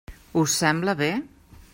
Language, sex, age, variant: Catalan, female, 50-59, Central